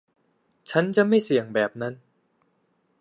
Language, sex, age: Thai, male, 19-29